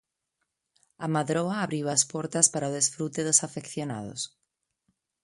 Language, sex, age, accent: Galician, female, 30-39, Normativo (estándar)